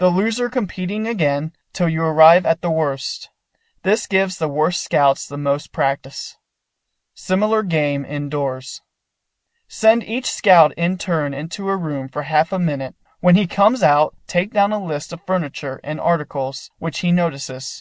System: none